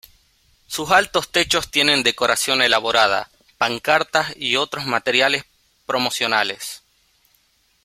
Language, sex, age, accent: Spanish, male, 19-29, Rioplatense: Argentina, Uruguay, este de Bolivia, Paraguay